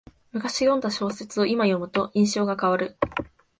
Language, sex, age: Japanese, female, 19-29